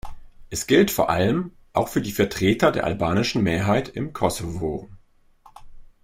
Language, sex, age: German, male, 30-39